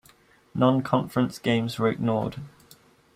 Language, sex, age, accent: English, male, 19-29, Welsh English